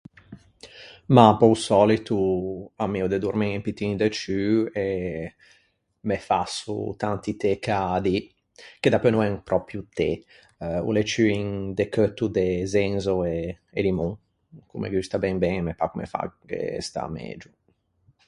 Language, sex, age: Ligurian, male, 30-39